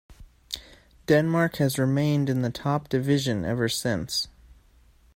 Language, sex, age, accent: English, male, 19-29, United States English